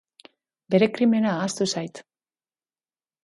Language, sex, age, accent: Basque, female, 50-59, Mendebalekoa (Araba, Bizkaia, Gipuzkoako mendebaleko herri batzuk)